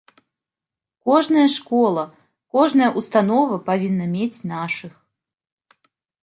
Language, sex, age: Belarusian, female, 30-39